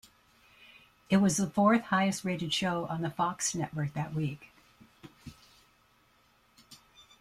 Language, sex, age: English, female, 70-79